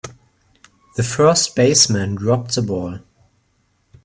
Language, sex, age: English, male, 19-29